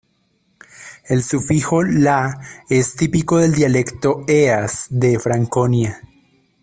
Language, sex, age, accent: Spanish, male, 19-29, Andino-Pacífico: Colombia, Perú, Ecuador, oeste de Bolivia y Venezuela andina